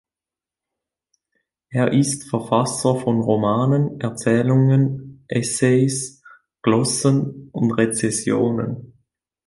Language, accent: German, Schweizerdeutsch